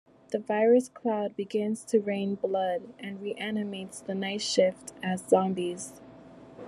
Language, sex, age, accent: English, female, 19-29, United States English